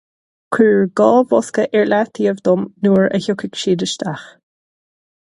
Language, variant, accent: Irish, Gaeilge na Mumhan, Cainteoir líofa, ní ó dhúchas